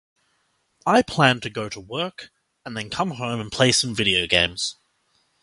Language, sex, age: English, male, 19-29